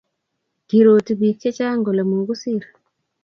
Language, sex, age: Kalenjin, female, 19-29